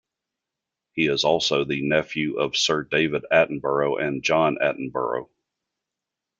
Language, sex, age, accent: English, male, 50-59, United States English